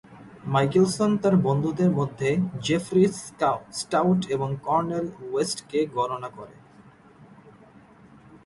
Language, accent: Bengali, Bangladeshi